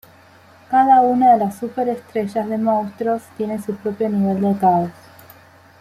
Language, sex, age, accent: Spanish, female, 30-39, Rioplatense: Argentina, Uruguay, este de Bolivia, Paraguay